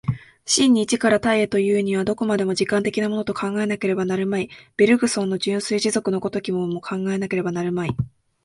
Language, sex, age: Japanese, female, under 19